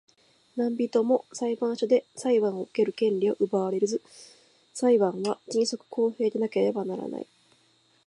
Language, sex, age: Japanese, female, 19-29